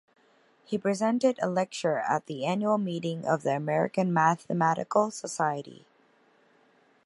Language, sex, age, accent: English, female, 30-39, United States English